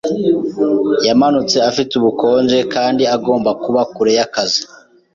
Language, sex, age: Kinyarwanda, male, 19-29